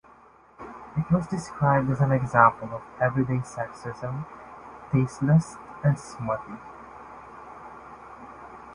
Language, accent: English, Filipino